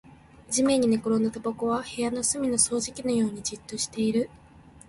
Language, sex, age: Japanese, female, 19-29